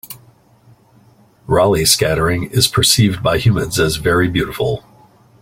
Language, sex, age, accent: English, male, 40-49, United States English